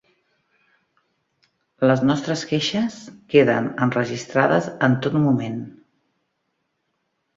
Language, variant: Catalan, Central